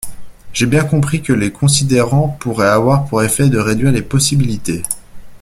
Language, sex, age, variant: French, male, 19-29, Français de métropole